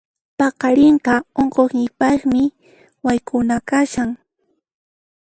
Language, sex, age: Puno Quechua, female, 19-29